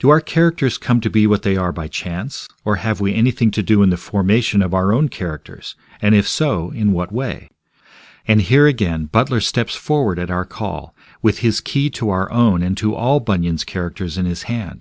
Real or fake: real